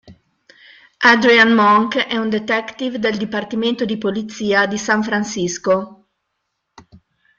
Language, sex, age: Italian, female, 50-59